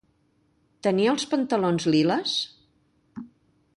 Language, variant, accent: Catalan, Balear, balear; central